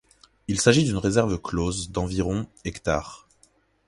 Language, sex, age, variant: French, male, 19-29, Français de métropole